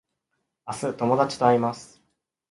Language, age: Japanese, 19-29